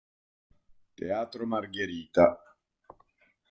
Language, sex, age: Italian, male, 50-59